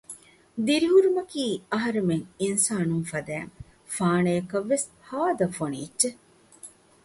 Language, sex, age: Divehi, female, 40-49